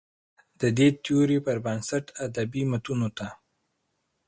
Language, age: Pashto, 19-29